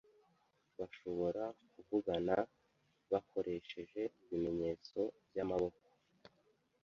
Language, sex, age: Kinyarwanda, male, 19-29